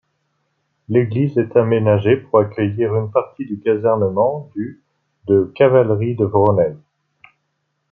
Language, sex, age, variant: French, male, 40-49, Français de métropole